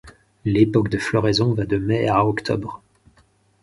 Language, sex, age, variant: French, male, 30-39, Français de métropole